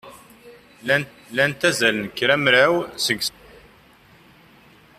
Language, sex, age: Kabyle, male, 30-39